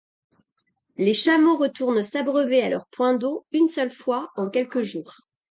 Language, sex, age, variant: French, female, 40-49, Français de métropole